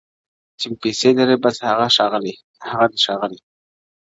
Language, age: Pashto, 19-29